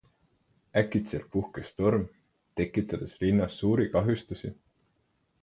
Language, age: Estonian, 19-29